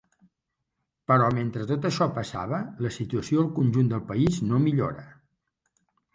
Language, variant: Catalan, Central